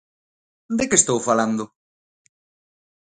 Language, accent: Galician, Normativo (estándar)